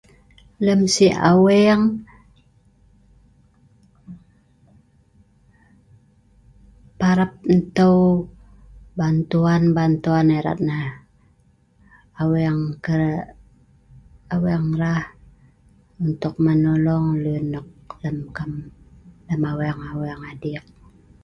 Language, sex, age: Sa'ban, female, 50-59